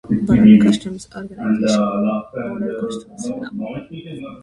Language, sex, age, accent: English, female, 19-29, India and South Asia (India, Pakistan, Sri Lanka)